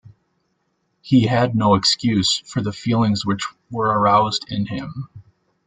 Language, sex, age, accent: English, male, 30-39, United States English